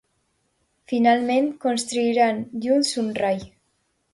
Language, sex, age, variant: Catalan, female, under 19, Alacantí